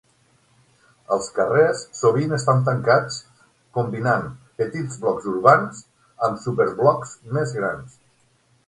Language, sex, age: Catalan, male, 50-59